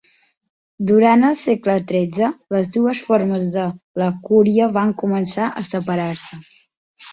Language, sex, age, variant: Catalan, female, 40-49, Central